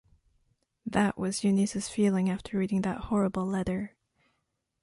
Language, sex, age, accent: English, female, 19-29, United States English